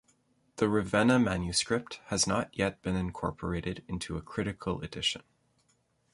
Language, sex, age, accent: English, male, 30-39, Canadian English